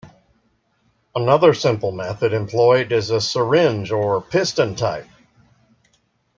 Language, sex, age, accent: English, male, 40-49, United States English